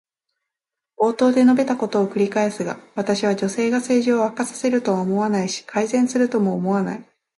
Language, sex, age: Japanese, female, 19-29